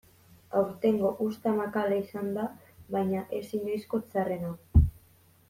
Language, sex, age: Basque, female, 19-29